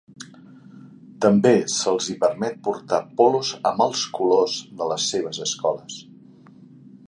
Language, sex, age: Catalan, male, 50-59